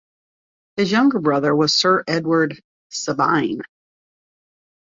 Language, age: English, 60-69